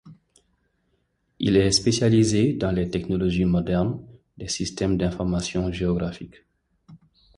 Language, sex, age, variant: French, male, 30-39, Français d'Afrique subsaharienne et des îles africaines